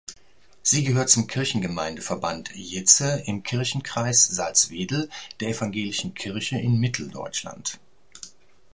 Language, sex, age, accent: German, male, 60-69, Deutschland Deutsch